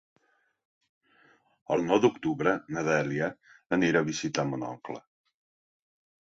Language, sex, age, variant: Catalan, male, 50-59, Central